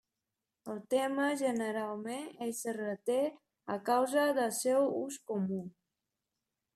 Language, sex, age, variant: Catalan, male, 19-29, Central